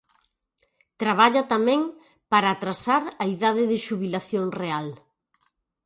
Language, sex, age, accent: Galician, female, 40-49, Atlántico (seseo e gheada)